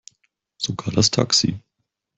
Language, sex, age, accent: German, male, 19-29, Deutschland Deutsch